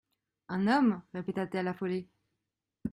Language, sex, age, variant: French, female, 19-29, Français de métropole